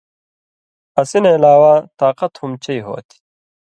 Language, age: Indus Kohistani, 30-39